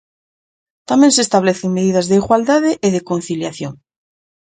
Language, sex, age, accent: Galician, female, 30-39, Central (gheada); Normativo (estándar)